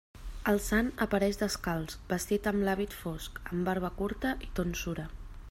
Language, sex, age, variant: Catalan, female, 19-29, Central